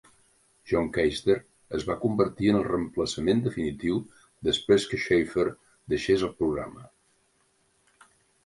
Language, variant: Catalan, Central